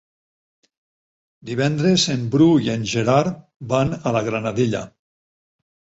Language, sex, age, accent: Catalan, male, 60-69, valencià